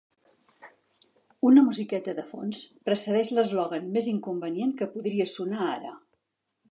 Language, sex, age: Catalan, female, 60-69